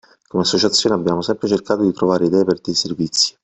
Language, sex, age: Italian, male, 40-49